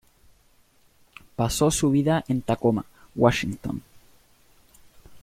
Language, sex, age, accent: Spanish, male, 19-29, Chileno: Chile, Cuyo